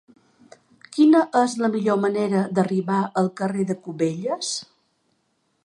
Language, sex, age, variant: Catalan, female, 50-59, Balear